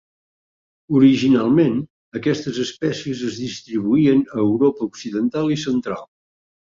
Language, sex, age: Catalan, male, 60-69